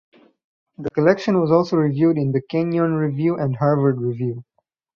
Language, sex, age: English, male, 19-29